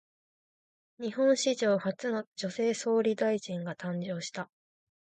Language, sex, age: Japanese, female, 19-29